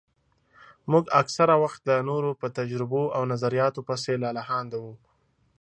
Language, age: Pashto, 19-29